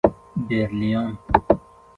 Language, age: Persian, 30-39